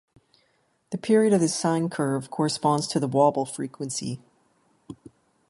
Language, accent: English, Canadian English